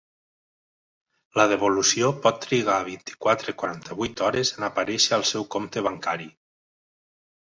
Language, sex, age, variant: Catalan, male, 40-49, Nord-Occidental